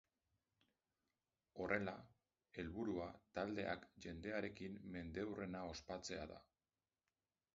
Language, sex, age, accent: Basque, male, 40-49, Mendebalekoa (Araba, Bizkaia, Gipuzkoako mendebaleko herri batzuk)